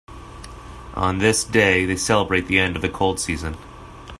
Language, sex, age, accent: English, male, 19-29, United States English